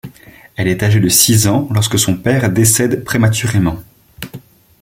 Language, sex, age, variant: French, male, 19-29, Français de métropole